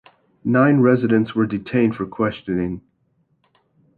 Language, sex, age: English, male, 19-29